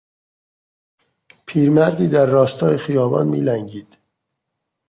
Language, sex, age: Persian, male, 30-39